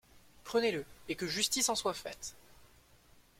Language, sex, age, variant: French, male, 19-29, Français de métropole